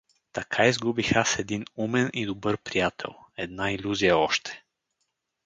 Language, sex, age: Bulgarian, male, 30-39